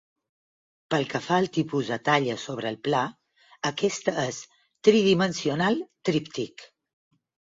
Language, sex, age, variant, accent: Catalan, female, 60-69, Balear, balear